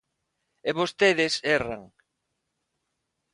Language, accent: Galician, Normativo (estándar); Neofalante